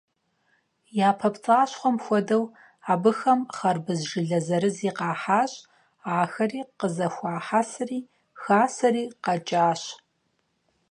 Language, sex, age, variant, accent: Kabardian, female, 30-39, Адыгэбзэ (Къэбэрдей, Кирил, псоми зэдай), Джылэхъстэней (Gilahsteney)